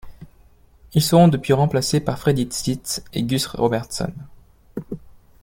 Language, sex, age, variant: French, male, 19-29, Français de métropole